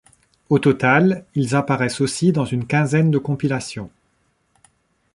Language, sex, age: French, male, 30-39